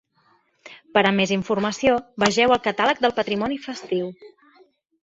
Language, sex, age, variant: Catalan, female, 30-39, Central